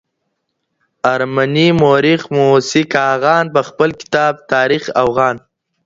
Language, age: Pashto, under 19